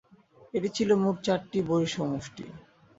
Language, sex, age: Bengali, male, 19-29